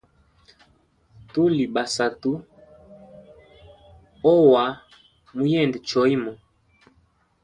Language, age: Hemba, 19-29